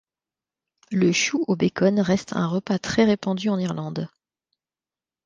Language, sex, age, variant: French, female, 40-49, Français de métropole